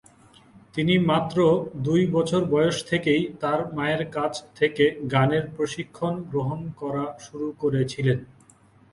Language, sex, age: Bengali, male, 19-29